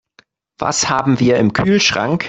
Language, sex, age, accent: German, male, 19-29, Deutschland Deutsch